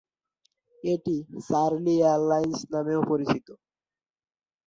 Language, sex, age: Bengali, male, under 19